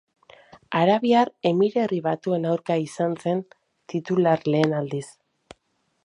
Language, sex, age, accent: Basque, female, 30-39, Mendebalekoa (Araba, Bizkaia, Gipuzkoako mendebaleko herri batzuk)